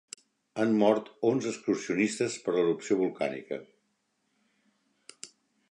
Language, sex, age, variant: Catalan, male, 60-69, Central